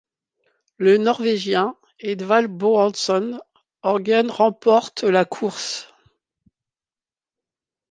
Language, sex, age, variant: French, female, 50-59, Français de métropole